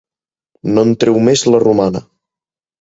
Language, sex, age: Catalan, male, 19-29